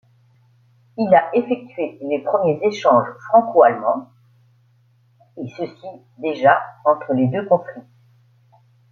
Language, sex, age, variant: French, female, 50-59, Français de métropole